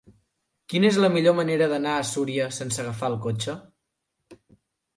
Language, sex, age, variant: Catalan, male, under 19, Central